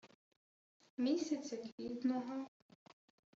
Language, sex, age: Ukrainian, female, 19-29